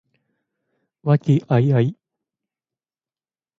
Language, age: Japanese, 19-29